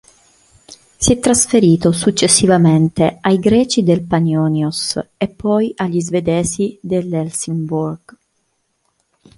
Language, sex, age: Italian, female, 30-39